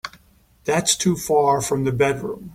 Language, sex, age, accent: English, male, 50-59, United States English